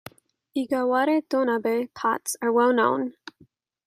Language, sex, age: English, female, 19-29